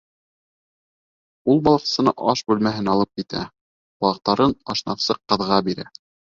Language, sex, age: Bashkir, male, 19-29